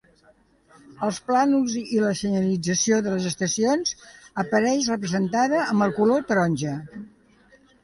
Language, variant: Catalan, Central